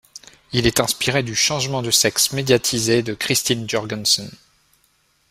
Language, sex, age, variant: French, male, 30-39, Français de métropole